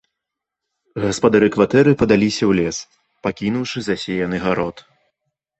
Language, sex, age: Belarusian, male, 19-29